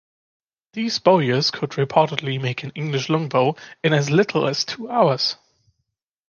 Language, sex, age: English, male, 19-29